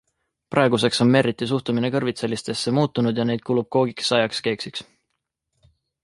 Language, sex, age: Estonian, male, 19-29